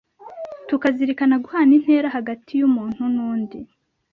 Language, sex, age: Kinyarwanda, male, 30-39